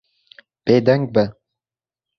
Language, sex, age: Kurdish, male, 19-29